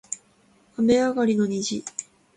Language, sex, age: Japanese, female, 19-29